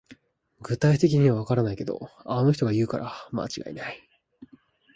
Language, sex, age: Japanese, male, 19-29